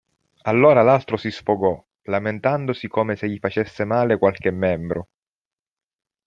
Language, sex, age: Italian, male, 30-39